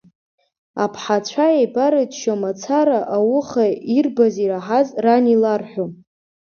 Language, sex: Abkhazian, female